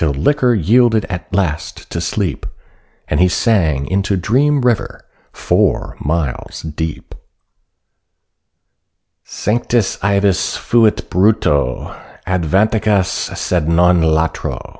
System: none